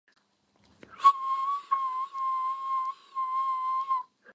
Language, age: English, 19-29